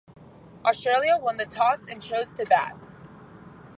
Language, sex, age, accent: English, female, under 19, United States English